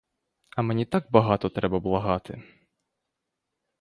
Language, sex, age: Ukrainian, male, 19-29